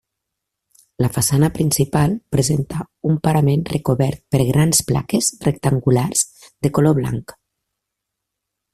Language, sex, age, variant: Catalan, female, 40-49, Septentrional